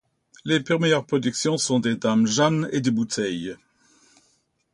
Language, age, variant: French, 70-79, Français de métropole